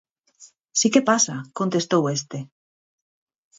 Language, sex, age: Galician, female, 40-49